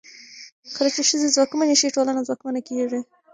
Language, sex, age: Pashto, female, 19-29